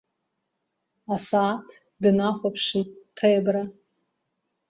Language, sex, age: Abkhazian, female, 30-39